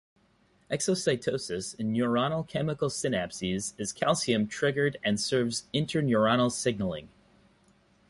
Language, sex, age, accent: English, male, 30-39, United States English